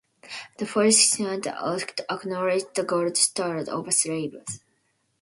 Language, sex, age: English, female, 19-29